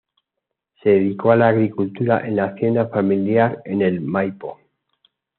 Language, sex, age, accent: Spanish, male, 50-59, España: Centro-Sur peninsular (Madrid, Toledo, Castilla-La Mancha)